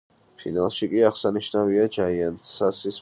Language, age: Georgian, 19-29